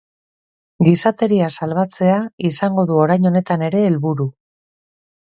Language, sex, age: Basque, female, 40-49